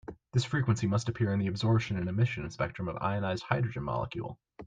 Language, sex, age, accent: English, male, under 19, United States English